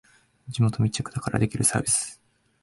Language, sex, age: Japanese, male, 19-29